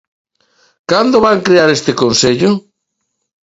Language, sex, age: Galician, male, 50-59